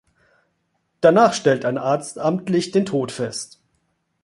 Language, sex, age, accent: German, male, 30-39, Deutschland Deutsch